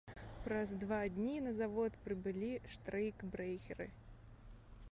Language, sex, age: Belarusian, female, 19-29